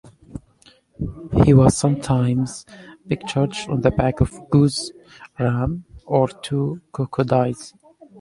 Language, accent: English, United States English